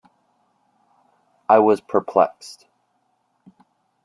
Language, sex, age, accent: English, male, 19-29, United States English